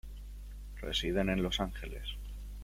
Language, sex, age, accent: Spanish, male, 19-29, España: Sur peninsular (Andalucia, Extremadura, Murcia)